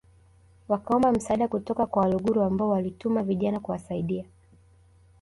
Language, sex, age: Swahili, female, 19-29